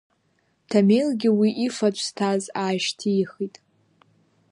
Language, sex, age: Abkhazian, female, under 19